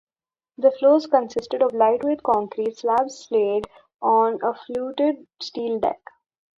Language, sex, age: English, female, under 19